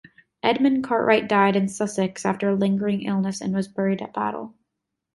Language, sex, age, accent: English, female, 19-29, United States English